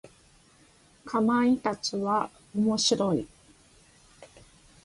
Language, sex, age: Japanese, female, 30-39